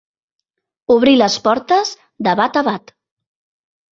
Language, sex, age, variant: Catalan, female, 40-49, Central